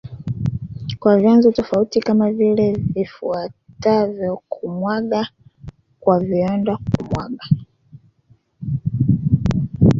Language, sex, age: Swahili, female, 19-29